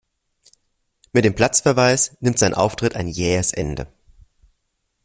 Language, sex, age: German, male, 30-39